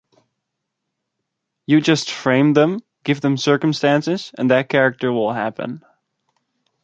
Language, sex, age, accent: English, male, under 19, United States English